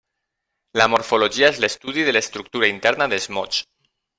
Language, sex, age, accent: Catalan, male, 40-49, valencià